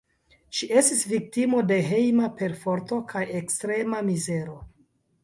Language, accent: Esperanto, Internacia